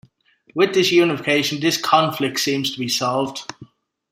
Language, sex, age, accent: English, male, 19-29, Irish English